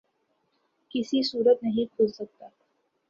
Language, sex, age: Urdu, female, 19-29